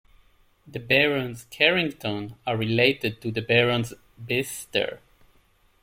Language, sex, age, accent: English, male, 30-39, United States English